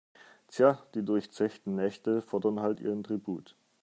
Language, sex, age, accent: German, male, 40-49, Deutschland Deutsch